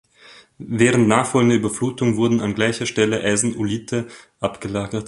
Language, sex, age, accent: German, male, 19-29, Österreichisches Deutsch